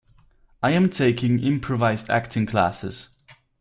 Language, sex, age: English, male, 19-29